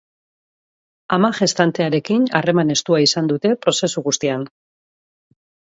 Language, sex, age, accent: Basque, female, 40-49, Mendebalekoa (Araba, Bizkaia, Gipuzkoako mendebaleko herri batzuk)